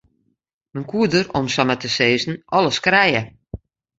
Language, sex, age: Western Frisian, female, 50-59